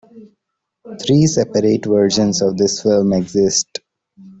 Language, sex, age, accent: English, male, 19-29, India and South Asia (India, Pakistan, Sri Lanka)